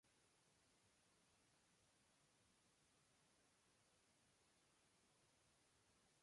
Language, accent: Spanish, España: Centro-Sur peninsular (Madrid, Toledo, Castilla-La Mancha)